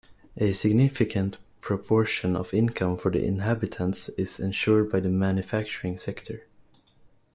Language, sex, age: English, male, under 19